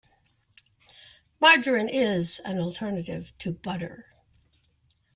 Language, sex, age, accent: English, female, 70-79, United States English